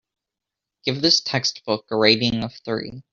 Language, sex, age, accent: English, male, 19-29, United States English